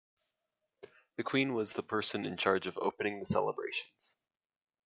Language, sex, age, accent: English, male, 19-29, United States English